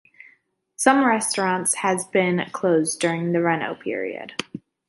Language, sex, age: English, female, 19-29